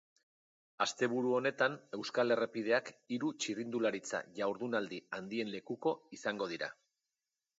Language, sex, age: Basque, male, 40-49